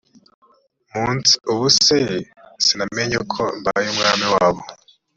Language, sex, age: Kinyarwanda, male, 19-29